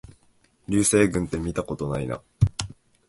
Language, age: Japanese, 19-29